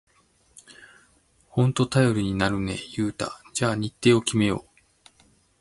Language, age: Japanese, 50-59